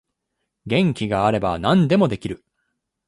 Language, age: Japanese, 19-29